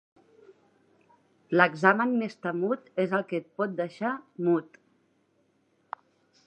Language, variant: Catalan, Central